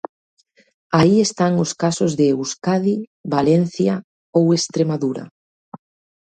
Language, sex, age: Galician, female, 30-39